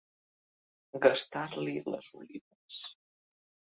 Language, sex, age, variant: Catalan, male, under 19, Central